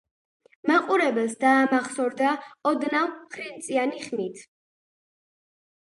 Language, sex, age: Georgian, female, under 19